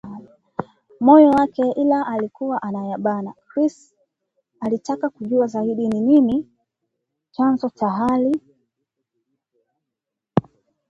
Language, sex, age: Swahili, female, 19-29